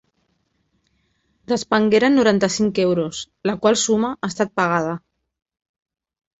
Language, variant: Catalan, Central